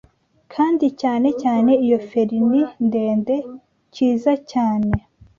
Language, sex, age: Kinyarwanda, female, 19-29